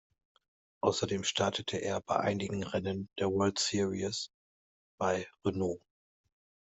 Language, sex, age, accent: German, male, 40-49, Deutschland Deutsch